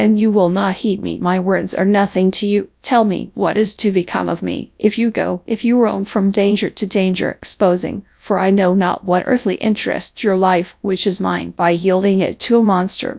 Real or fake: fake